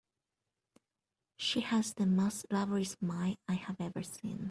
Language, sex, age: English, female, 19-29